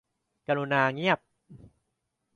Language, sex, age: Thai, male, 19-29